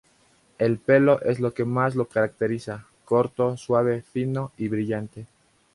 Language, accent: Spanish, Andino-Pacífico: Colombia, Perú, Ecuador, oeste de Bolivia y Venezuela andina